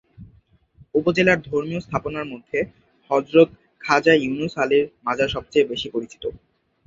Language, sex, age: Bengali, male, under 19